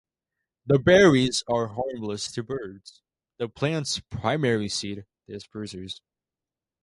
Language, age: English, under 19